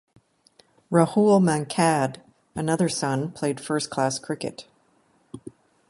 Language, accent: English, Canadian English